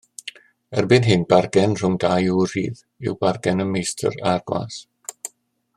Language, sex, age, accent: Welsh, male, 60-69, Y Deyrnas Unedig Cymraeg